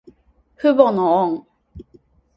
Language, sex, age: Japanese, female, 19-29